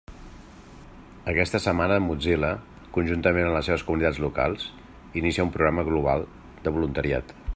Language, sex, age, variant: Catalan, male, 40-49, Central